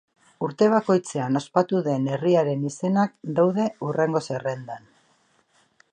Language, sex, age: Basque, female, 50-59